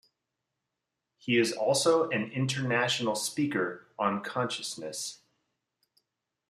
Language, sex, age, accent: English, male, 30-39, United States English